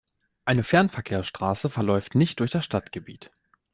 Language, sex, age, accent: German, male, 19-29, Deutschland Deutsch